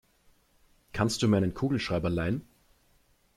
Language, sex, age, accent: German, male, 19-29, Österreichisches Deutsch